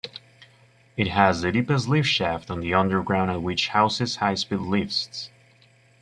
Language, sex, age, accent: English, male, 19-29, United States English